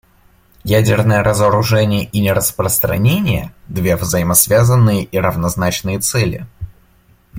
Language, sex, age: Russian, male, 19-29